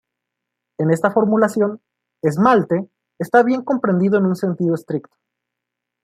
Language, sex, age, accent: Spanish, male, 19-29, México